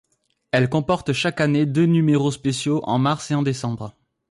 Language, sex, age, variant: French, male, 19-29, Français de métropole